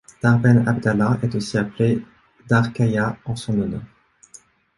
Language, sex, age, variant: French, male, 19-29, Français de métropole